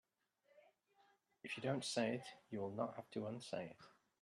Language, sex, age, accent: English, male, 50-59, England English